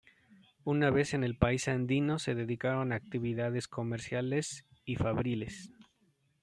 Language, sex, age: Spanish, male, 30-39